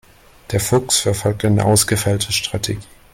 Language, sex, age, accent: German, male, under 19, Deutschland Deutsch